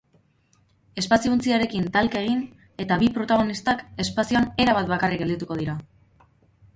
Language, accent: Basque, Erdialdekoa edo Nafarra (Gipuzkoa, Nafarroa)